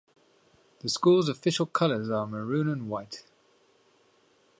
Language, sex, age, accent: English, male, 40-49, England English